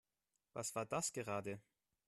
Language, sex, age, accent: German, male, 19-29, Deutschland Deutsch